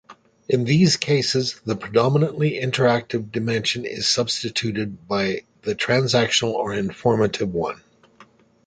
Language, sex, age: English, male, 60-69